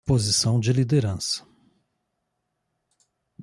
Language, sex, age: Portuguese, male, 50-59